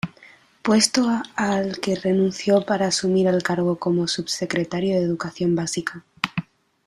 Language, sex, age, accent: Spanish, female, under 19, España: Sur peninsular (Andalucia, Extremadura, Murcia)